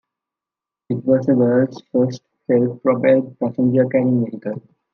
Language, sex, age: English, male, under 19